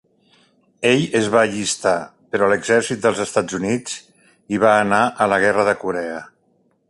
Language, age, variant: Catalan, 60-69, Central